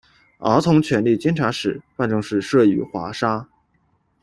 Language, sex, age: Chinese, male, 19-29